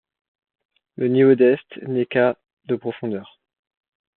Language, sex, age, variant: French, male, 19-29, Français de métropole